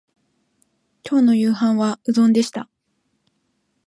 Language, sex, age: Japanese, female, 19-29